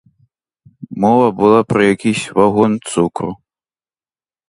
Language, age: Ukrainian, under 19